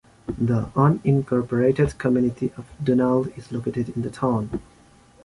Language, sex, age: English, male, 19-29